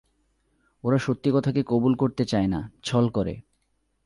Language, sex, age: Bengali, male, 19-29